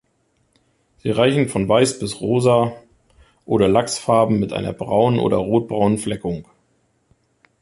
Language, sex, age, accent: German, male, 30-39, Deutschland Deutsch